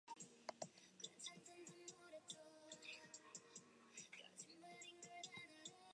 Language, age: English, under 19